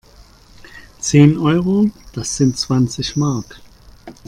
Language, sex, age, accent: German, male, 50-59, Deutschland Deutsch